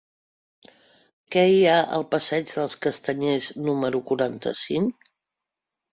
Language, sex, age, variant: Catalan, female, 60-69, Central